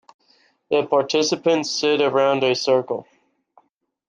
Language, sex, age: English, male, 19-29